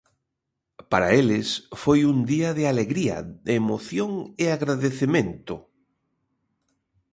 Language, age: Galician, 50-59